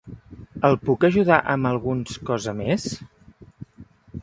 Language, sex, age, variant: Catalan, male, 30-39, Central